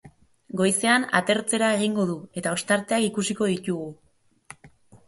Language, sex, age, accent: Basque, female, 19-29, Erdialdekoa edo Nafarra (Gipuzkoa, Nafarroa)